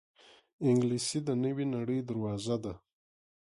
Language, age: Pashto, 40-49